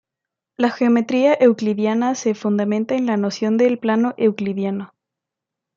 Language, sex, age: Spanish, female, under 19